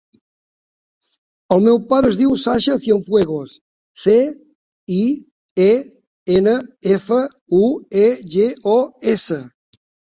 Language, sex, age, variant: Catalan, male, 60-69, Septentrional